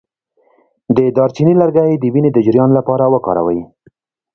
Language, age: Pashto, 19-29